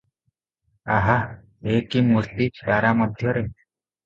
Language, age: Odia, 19-29